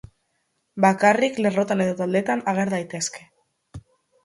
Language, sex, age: Basque, female, under 19